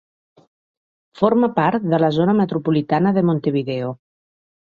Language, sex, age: Catalan, female, 40-49